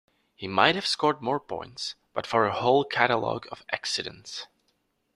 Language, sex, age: English, male, 19-29